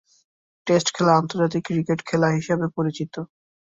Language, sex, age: Bengali, male, under 19